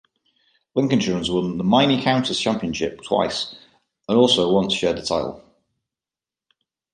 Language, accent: English, England English